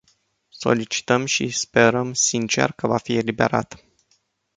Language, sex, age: Romanian, male, 19-29